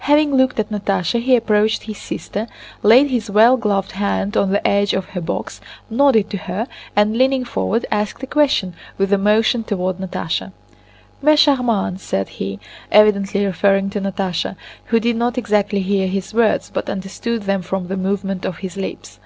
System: none